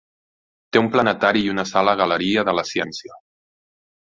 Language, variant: Catalan, Central